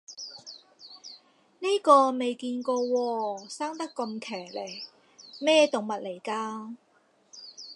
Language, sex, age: Cantonese, female, 40-49